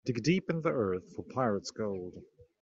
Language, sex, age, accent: English, male, 19-29, England English